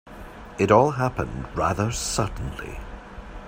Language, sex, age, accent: English, male, 60-69, Scottish English